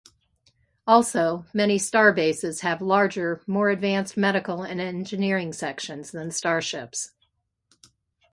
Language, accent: English, United States English